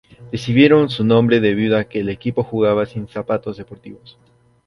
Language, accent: Spanish, Andino-Pacífico: Colombia, Perú, Ecuador, oeste de Bolivia y Venezuela andina